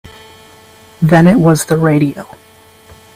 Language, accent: English, United States English